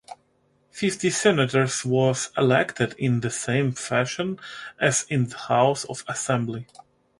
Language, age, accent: English, 19-29, Ukrainian; Italian